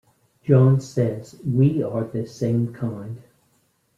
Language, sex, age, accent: English, male, 50-59, United States English